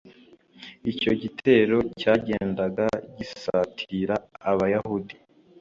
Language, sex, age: Kinyarwanda, male, under 19